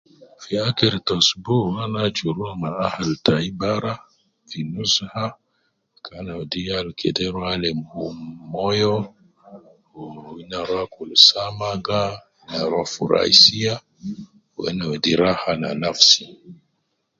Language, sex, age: Nubi, male, 30-39